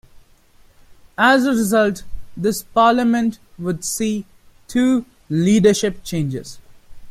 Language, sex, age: English, male, 19-29